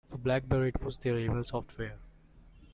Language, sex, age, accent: English, male, 19-29, India and South Asia (India, Pakistan, Sri Lanka)